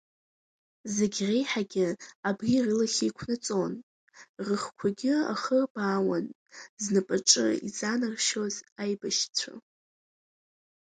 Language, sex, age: Abkhazian, female, under 19